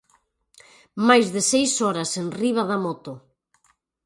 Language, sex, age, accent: Galician, female, 40-49, Atlántico (seseo e gheada)